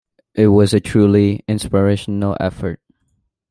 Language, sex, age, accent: English, male, under 19, India and South Asia (India, Pakistan, Sri Lanka)